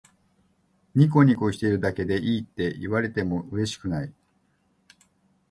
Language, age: Japanese, 60-69